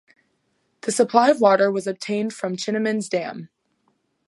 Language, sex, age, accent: English, female, under 19, United States English